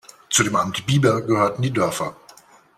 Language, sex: German, male